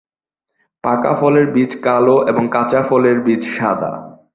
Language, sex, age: Bengali, male, under 19